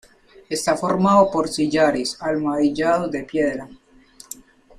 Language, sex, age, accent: Spanish, male, under 19, Andino-Pacífico: Colombia, Perú, Ecuador, oeste de Bolivia y Venezuela andina